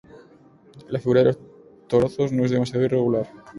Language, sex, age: Spanish, male, 19-29